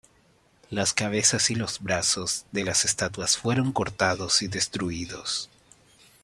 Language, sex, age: Spanish, male, 19-29